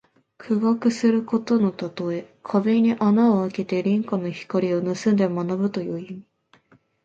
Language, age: Japanese, 19-29